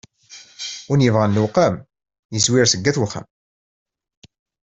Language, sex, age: Kabyle, male, 30-39